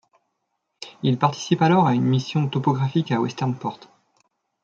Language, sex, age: French, male, 30-39